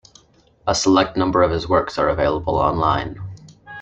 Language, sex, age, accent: English, male, 19-29, Canadian English